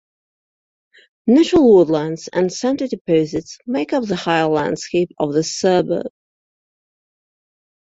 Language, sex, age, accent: English, female, 40-49, England English